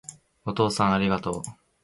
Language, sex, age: Japanese, male, 19-29